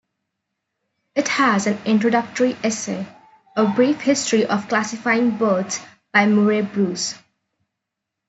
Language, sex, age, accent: English, female, 19-29, India and South Asia (India, Pakistan, Sri Lanka)